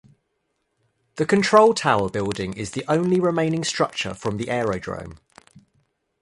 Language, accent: English, England English